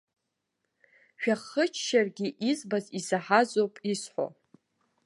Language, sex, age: Abkhazian, female, 19-29